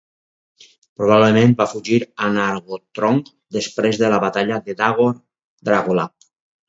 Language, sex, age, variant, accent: Catalan, male, 60-69, Valencià meridional, valencià